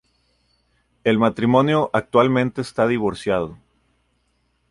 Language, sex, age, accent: Spanish, male, 40-49, México